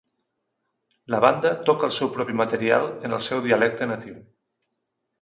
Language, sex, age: Catalan, male, 40-49